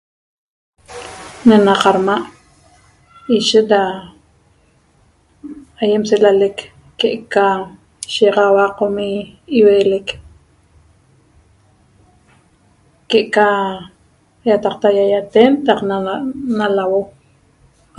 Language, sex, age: Toba, female, 40-49